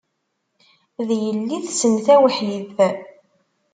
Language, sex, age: Kabyle, female, 19-29